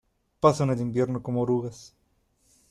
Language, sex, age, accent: Spanish, male, 19-29, México